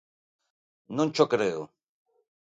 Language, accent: Galician, Oriental (común en zona oriental)